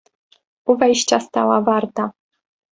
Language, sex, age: Polish, female, 19-29